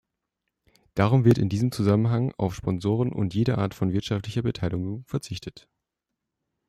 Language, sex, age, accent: German, male, 19-29, Deutschland Deutsch